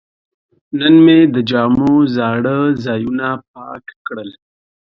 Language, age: Pashto, 19-29